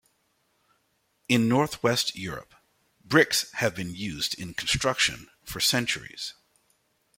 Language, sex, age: English, male, 50-59